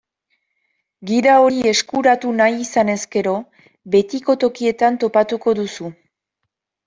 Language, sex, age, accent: Basque, female, 19-29, Nafar-lapurtarra edo Zuberotarra (Lapurdi, Nafarroa Beherea, Zuberoa)